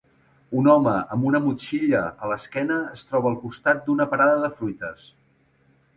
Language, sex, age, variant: Catalan, male, 40-49, Central